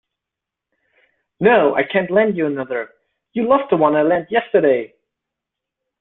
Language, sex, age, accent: English, male, 19-29, United States English